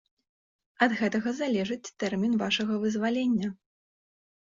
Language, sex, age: Belarusian, female, 19-29